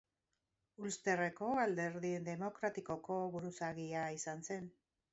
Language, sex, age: Basque, female, 50-59